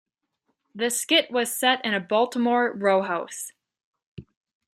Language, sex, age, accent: English, female, 19-29, United States English